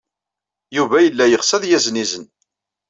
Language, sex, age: Kabyle, male, 40-49